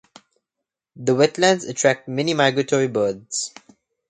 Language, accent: English, Australian English